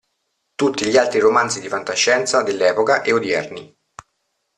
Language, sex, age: Italian, male, 40-49